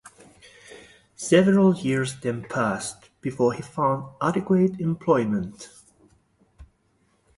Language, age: English, 40-49